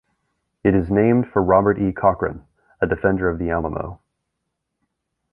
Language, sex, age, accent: English, male, 30-39, United States English